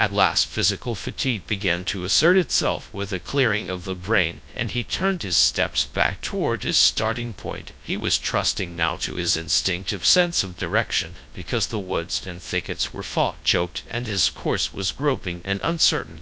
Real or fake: fake